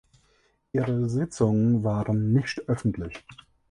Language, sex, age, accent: German, male, 30-39, Deutschland Deutsch